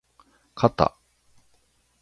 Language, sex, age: Japanese, male, 40-49